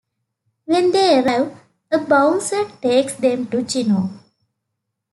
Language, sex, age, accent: English, female, 19-29, United States English